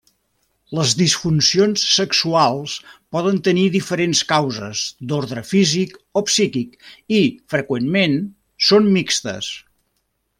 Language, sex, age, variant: Catalan, male, 70-79, Central